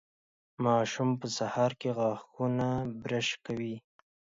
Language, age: Pashto, 19-29